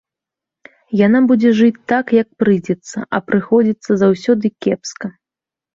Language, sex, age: Belarusian, female, 19-29